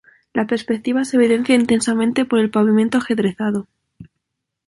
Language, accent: Spanish, España: Norte peninsular (Asturias, Castilla y León, Cantabria, País Vasco, Navarra, Aragón, La Rioja, Guadalajara, Cuenca)